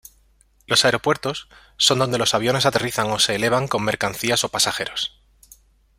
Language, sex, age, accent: Spanish, male, 30-39, España: Centro-Sur peninsular (Madrid, Toledo, Castilla-La Mancha)